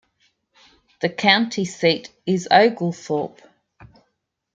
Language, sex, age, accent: English, female, 50-59, Australian English